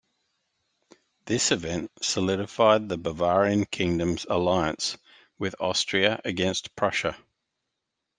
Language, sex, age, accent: English, male, 50-59, Australian English